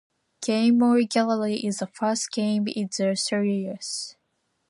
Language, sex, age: English, female, 19-29